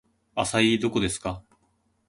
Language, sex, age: Japanese, male, 19-29